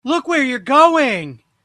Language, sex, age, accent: English, male, 30-39, United States English